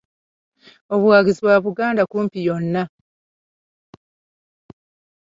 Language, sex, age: Ganda, female, 50-59